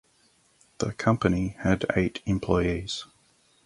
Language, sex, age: English, male, 40-49